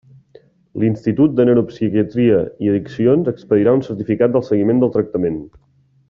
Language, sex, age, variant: Catalan, male, 19-29, Central